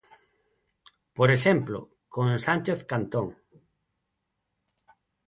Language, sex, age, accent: Galician, male, 40-49, Neofalante